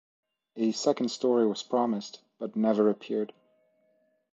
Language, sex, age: English, male, 30-39